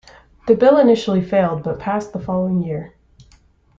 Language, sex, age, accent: English, female, 19-29, United States English